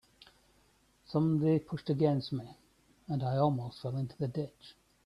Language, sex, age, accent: English, male, 50-59, England English